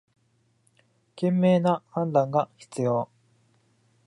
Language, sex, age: Japanese, male, 19-29